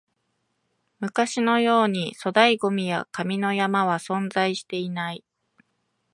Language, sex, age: Japanese, female, 30-39